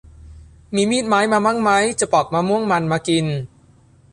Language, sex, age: Thai, male, under 19